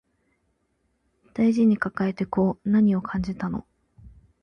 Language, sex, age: Japanese, female, 19-29